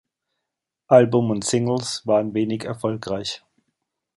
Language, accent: German, Deutschland Deutsch